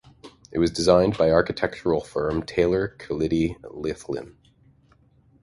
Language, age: English, 40-49